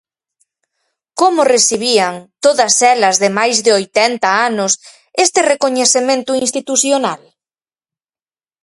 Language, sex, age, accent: Galician, female, 40-49, Atlántico (seseo e gheada)